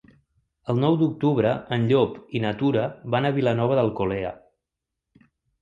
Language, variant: Catalan, Central